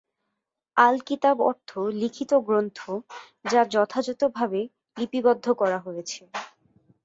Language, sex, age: Bengali, female, 19-29